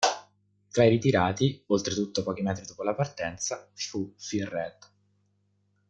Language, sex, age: Italian, male, 19-29